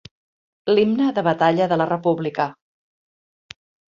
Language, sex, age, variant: Catalan, female, 50-59, Central